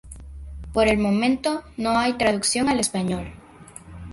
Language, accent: Spanish, Caribe: Cuba, Venezuela, Puerto Rico, República Dominicana, Panamá, Colombia caribeña, México caribeño, Costa del golfo de México